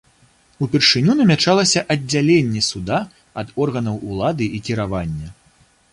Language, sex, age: Belarusian, male, 30-39